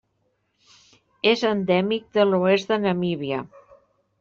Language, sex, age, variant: Catalan, female, 60-69, Central